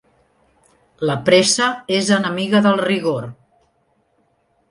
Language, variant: Catalan, Central